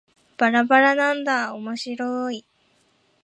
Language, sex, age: Japanese, female, 19-29